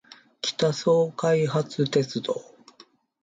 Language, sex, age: Japanese, male, 50-59